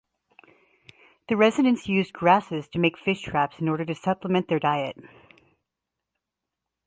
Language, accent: English, United States English